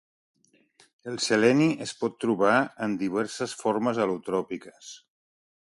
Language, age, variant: Catalan, 60-69, Central